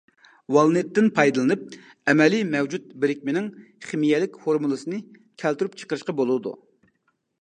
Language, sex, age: Uyghur, male, 30-39